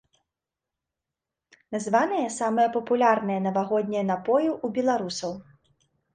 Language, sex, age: Belarusian, female, 19-29